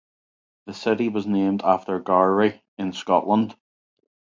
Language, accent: English, Northern Irish